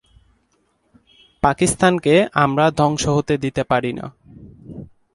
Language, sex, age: Bengali, male, 19-29